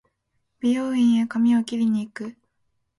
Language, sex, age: Japanese, female, 19-29